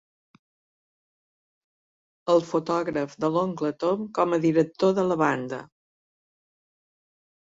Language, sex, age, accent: Catalan, female, 60-69, mallorquí